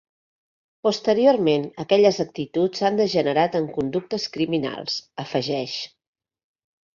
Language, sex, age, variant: Catalan, female, 50-59, Central